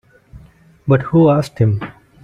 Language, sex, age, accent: English, male, 19-29, India and South Asia (India, Pakistan, Sri Lanka)